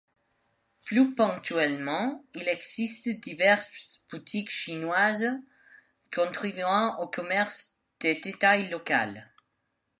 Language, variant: French, Français de métropole